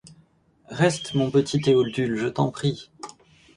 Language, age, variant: French, 19-29, Français de métropole